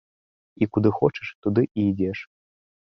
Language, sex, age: Belarusian, male, 19-29